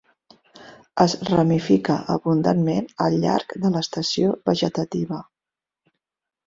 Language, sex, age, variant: Catalan, female, 40-49, Central